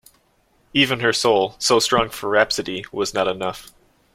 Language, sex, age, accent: English, male, 19-29, United States English